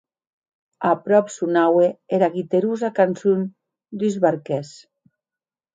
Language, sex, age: Occitan, female, 50-59